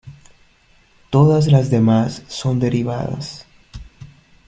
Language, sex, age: Spanish, male, under 19